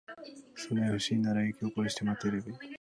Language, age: Japanese, 19-29